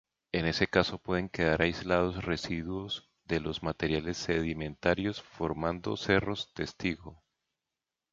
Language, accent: Spanish, Andino-Pacífico: Colombia, Perú, Ecuador, oeste de Bolivia y Venezuela andina